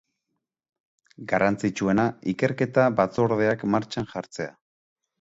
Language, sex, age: Basque, male, 30-39